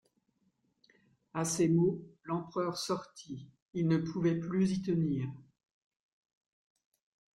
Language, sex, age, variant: French, female, 60-69, Français de métropole